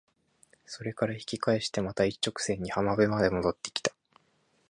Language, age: Japanese, under 19